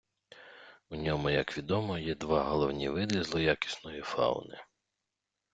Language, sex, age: Ukrainian, male, 30-39